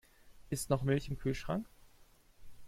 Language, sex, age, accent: German, male, 30-39, Deutschland Deutsch